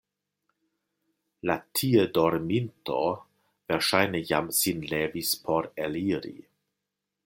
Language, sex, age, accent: Esperanto, male, 50-59, Internacia